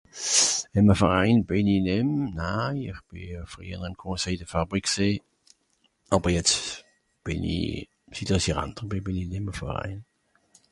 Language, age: Swiss German, 60-69